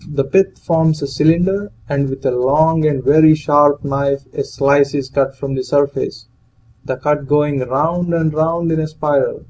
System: none